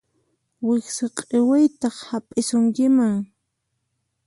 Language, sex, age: Puno Quechua, female, 19-29